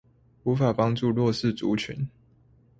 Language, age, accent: Chinese, 19-29, 出生地：臺南市